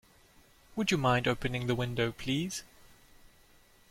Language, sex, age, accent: English, male, 19-29, Southern African (South Africa, Zimbabwe, Namibia)